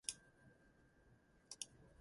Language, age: English, 19-29